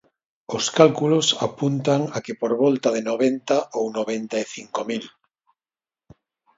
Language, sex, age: Galician, male, 50-59